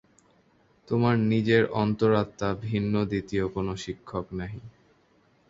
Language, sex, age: Bengali, male, 19-29